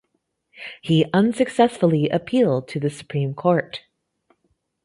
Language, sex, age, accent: English, female, 30-39, Canadian English